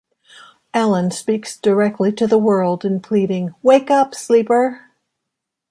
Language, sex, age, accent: English, female, 60-69, United States English